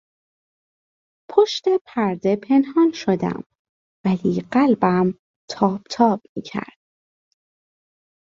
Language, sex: Persian, female